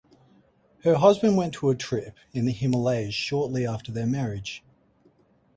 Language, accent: English, Australian English